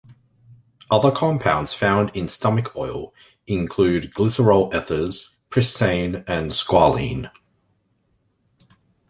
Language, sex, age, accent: English, male, 30-39, Australian English